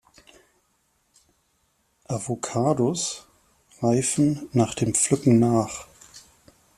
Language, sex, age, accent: German, male, 40-49, Deutschland Deutsch